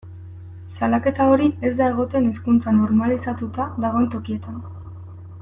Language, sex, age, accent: Basque, female, 19-29, Erdialdekoa edo Nafarra (Gipuzkoa, Nafarroa)